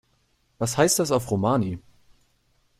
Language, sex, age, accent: German, male, 19-29, Deutschland Deutsch